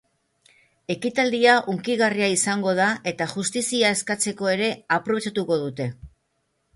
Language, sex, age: Basque, female, 50-59